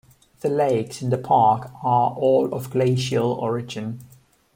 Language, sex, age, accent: English, male, 19-29, England English